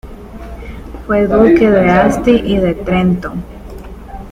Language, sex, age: Spanish, female, 19-29